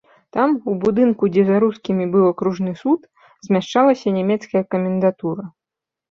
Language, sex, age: Belarusian, female, 30-39